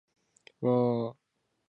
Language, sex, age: Japanese, male, 19-29